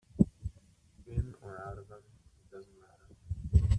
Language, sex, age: English, male, 19-29